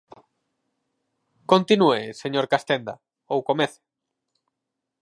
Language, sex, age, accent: Galician, male, 19-29, Central (gheada)